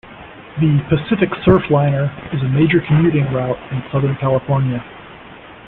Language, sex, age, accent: English, male, 50-59, United States English